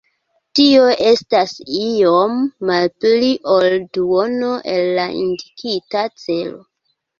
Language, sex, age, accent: Esperanto, female, 19-29, Internacia